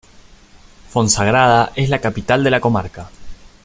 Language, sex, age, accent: Spanish, male, 19-29, Rioplatense: Argentina, Uruguay, este de Bolivia, Paraguay